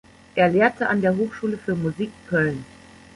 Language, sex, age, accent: German, female, 40-49, Deutschland Deutsch